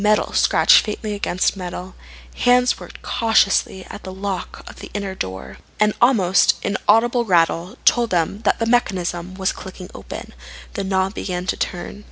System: none